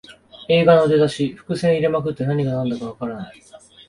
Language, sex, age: Japanese, male, 19-29